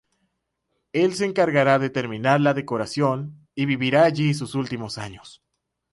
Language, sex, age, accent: Spanish, male, 19-29, Caribe: Cuba, Venezuela, Puerto Rico, República Dominicana, Panamá, Colombia caribeña, México caribeño, Costa del golfo de México